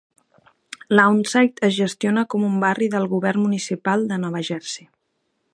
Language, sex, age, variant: Catalan, female, 30-39, Central